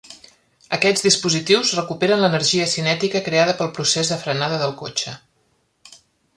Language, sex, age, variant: Catalan, female, 40-49, Central